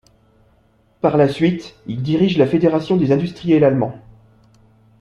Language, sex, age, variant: French, male, 30-39, Français de métropole